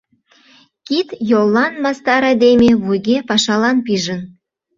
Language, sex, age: Mari, female, 19-29